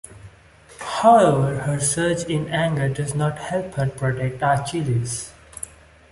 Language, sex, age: English, male, 19-29